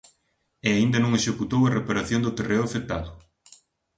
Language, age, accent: Galician, 19-29, Central (gheada)